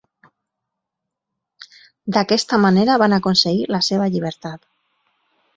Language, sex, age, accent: Catalan, female, 40-49, valencià